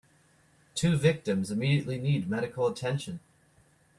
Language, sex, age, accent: English, male, 30-39, Canadian English